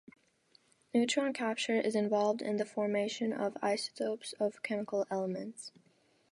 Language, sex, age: English, female, under 19